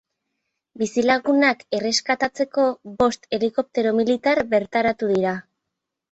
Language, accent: Basque, Nafar-lapurtarra edo Zuberotarra (Lapurdi, Nafarroa Beherea, Zuberoa)